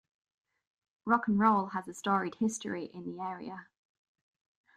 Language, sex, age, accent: English, male, 19-29, England English